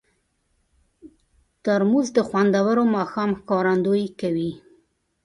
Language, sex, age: Pashto, female, 40-49